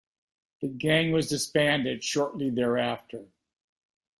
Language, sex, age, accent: English, male, 60-69, United States English